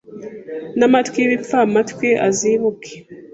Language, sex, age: Kinyarwanda, female, 19-29